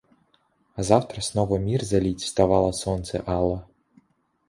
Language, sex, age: Russian, male, 19-29